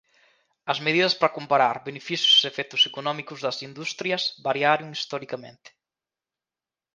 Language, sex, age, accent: Galician, male, 19-29, Atlántico (seseo e gheada)